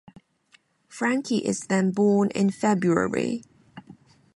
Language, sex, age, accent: English, female, 19-29, England English